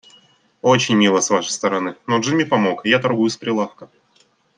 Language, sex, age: Russian, male, 19-29